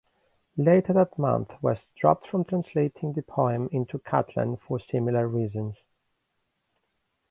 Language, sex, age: English, male, 50-59